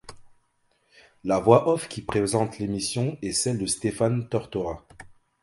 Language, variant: French, Français de métropole